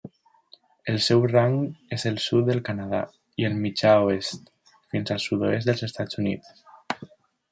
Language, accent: Catalan, valencià